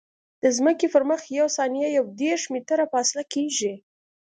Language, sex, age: Pashto, female, 19-29